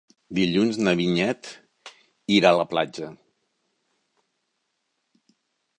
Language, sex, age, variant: Catalan, male, 60-69, Central